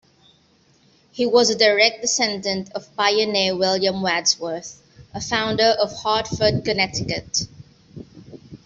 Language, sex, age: English, female, 19-29